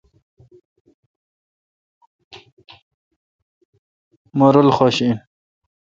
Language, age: Kalkoti, 19-29